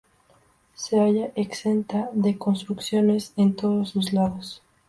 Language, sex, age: Spanish, female, under 19